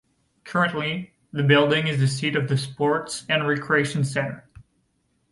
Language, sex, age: English, male, 19-29